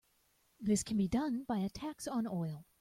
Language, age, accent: English, 30-39, United States English